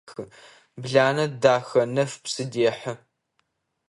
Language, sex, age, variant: Adyghe, male, under 19, Адыгабзэ (Кирил, пстэумэ зэдыряе)